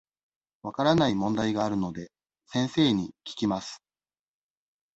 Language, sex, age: Japanese, male, 40-49